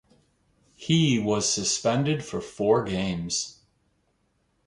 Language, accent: English, United States English